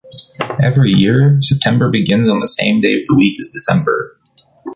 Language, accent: English, United States English